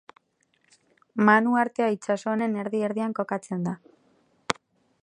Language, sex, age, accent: Basque, female, 19-29, Mendebalekoa (Araba, Bizkaia, Gipuzkoako mendebaleko herri batzuk)